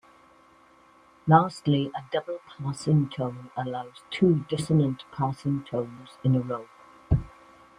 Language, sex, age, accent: English, female, 60-69, Welsh English